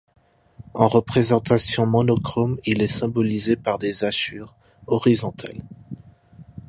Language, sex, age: French, male, 19-29